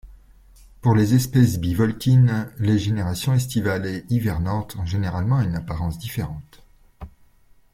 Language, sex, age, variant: French, male, 40-49, Français de métropole